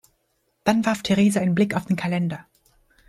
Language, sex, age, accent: German, female, under 19, Deutschland Deutsch